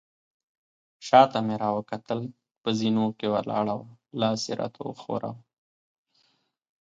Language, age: Pashto, 19-29